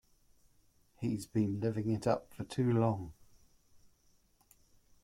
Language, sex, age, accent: English, male, 40-49, England English